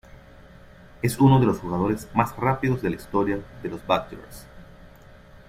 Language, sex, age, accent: Spanish, male, 30-39, Caribe: Cuba, Venezuela, Puerto Rico, República Dominicana, Panamá, Colombia caribeña, México caribeño, Costa del golfo de México